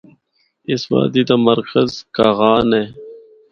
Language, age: Northern Hindko, 30-39